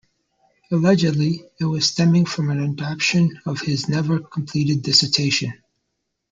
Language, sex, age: English, male, 40-49